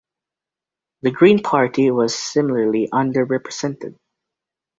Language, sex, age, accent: English, male, under 19, England English